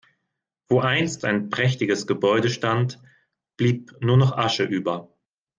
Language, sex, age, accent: German, male, 30-39, Deutschland Deutsch